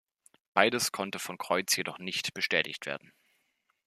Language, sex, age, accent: German, male, 19-29, Deutschland Deutsch